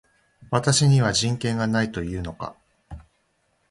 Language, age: Japanese, 40-49